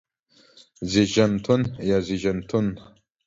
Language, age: Pashto, 19-29